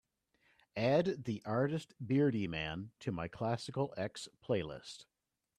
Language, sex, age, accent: English, male, 40-49, Canadian English